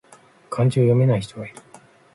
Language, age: Japanese, 50-59